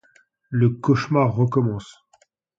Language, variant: French, Français de métropole